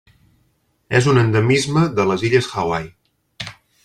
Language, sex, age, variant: Catalan, male, 30-39, Central